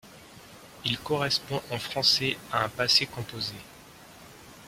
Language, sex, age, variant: French, male, 50-59, Français de métropole